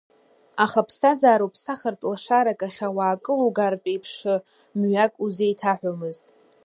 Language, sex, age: Abkhazian, female, under 19